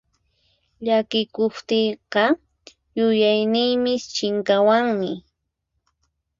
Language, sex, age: Puno Quechua, female, 30-39